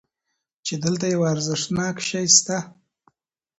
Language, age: Pashto, 30-39